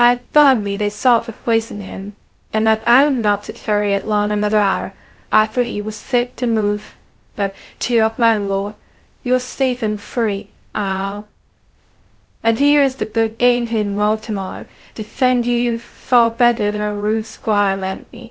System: TTS, VITS